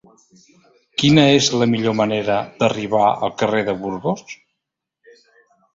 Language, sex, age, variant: Catalan, male, 50-59, Central